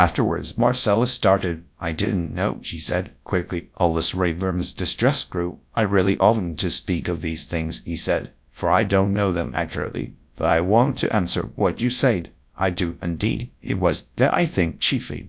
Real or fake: fake